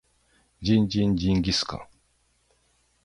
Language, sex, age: Japanese, male, 40-49